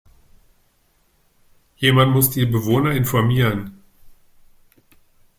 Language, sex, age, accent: German, male, 40-49, Deutschland Deutsch